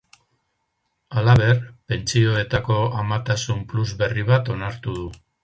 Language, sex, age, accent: Basque, male, 70-79, Mendebalekoa (Araba, Bizkaia, Gipuzkoako mendebaleko herri batzuk)